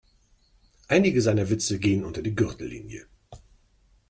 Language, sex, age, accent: German, male, 50-59, Deutschland Deutsch